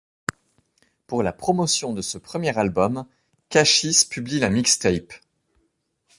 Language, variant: French, Français de métropole